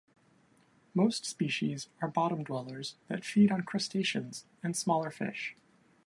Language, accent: English, United States English